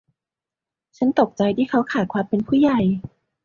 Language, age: Thai, 19-29